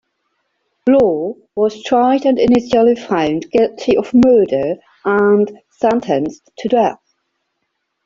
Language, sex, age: English, female, 40-49